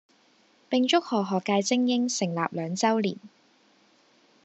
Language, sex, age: Cantonese, female, 19-29